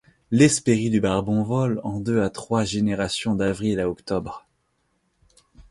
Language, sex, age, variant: French, male, under 19, Français de métropole